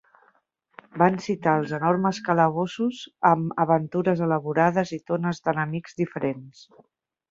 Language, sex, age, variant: Catalan, female, 40-49, Central